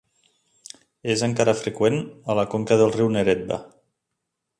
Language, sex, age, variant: Catalan, male, 40-49, Nord-Occidental